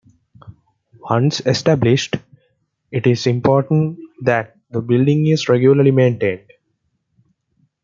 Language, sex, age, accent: English, male, 19-29, England English